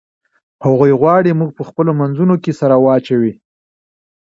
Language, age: Pashto, 40-49